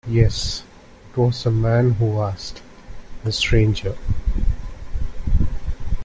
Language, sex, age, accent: English, male, 30-39, India and South Asia (India, Pakistan, Sri Lanka)